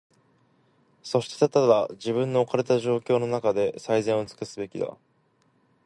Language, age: Japanese, 19-29